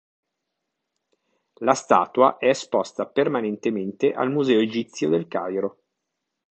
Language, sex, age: Italian, male, 40-49